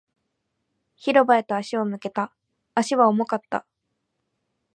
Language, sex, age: Japanese, female, 19-29